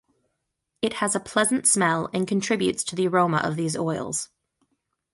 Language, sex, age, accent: English, female, 30-39, United States English